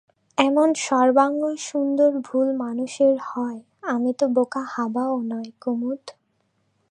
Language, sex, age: Bengali, female, 19-29